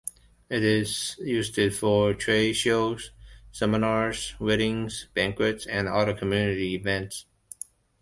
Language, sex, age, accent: English, male, 19-29, Hong Kong English